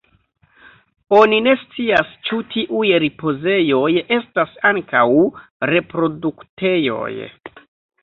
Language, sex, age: Esperanto, male, 30-39